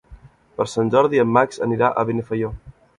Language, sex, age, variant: Catalan, male, 19-29, Central